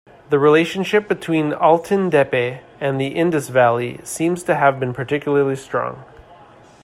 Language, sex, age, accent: English, male, 30-39, Canadian English